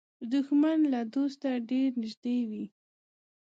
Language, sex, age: Pashto, female, 19-29